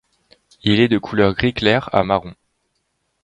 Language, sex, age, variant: French, male, under 19, Français de métropole